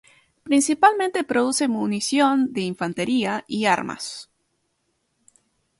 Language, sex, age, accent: Spanish, female, 19-29, Rioplatense: Argentina, Uruguay, este de Bolivia, Paraguay